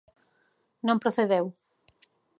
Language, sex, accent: Galician, female, Normativo (estándar)